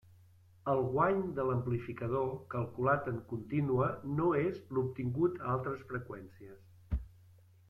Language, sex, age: Catalan, male, 60-69